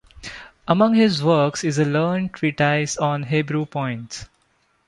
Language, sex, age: English, male, 19-29